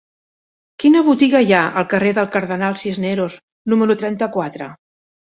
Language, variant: Catalan, Central